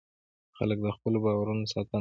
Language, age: Pashto, 19-29